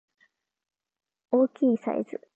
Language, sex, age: Japanese, female, under 19